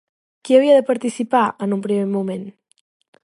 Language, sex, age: Catalan, female, 19-29